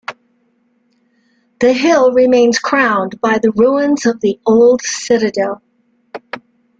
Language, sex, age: English, female, 60-69